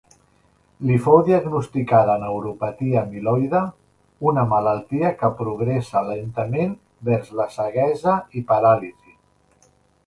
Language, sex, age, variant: Catalan, male, 50-59, Central